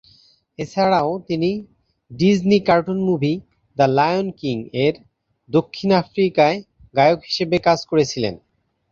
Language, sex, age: Bengali, male, 30-39